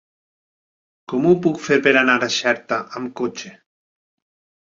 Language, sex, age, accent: Catalan, male, 30-39, valencià